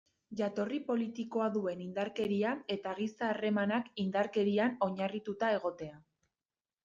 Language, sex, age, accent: Basque, female, 19-29, Erdialdekoa edo Nafarra (Gipuzkoa, Nafarroa)